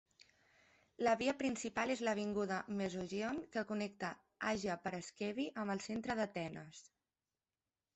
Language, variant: Catalan, Central